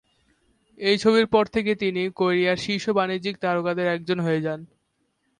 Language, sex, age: Bengali, male, under 19